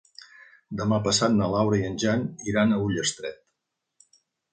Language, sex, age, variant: Catalan, male, 50-59, Septentrional